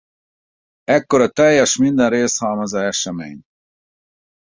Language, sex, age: Hungarian, male, 40-49